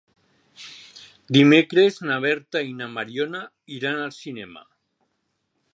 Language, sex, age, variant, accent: Catalan, male, 50-59, Valencià central, valencià